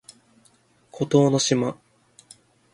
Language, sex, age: Japanese, male, 19-29